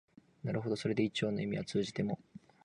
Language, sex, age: Japanese, male, 19-29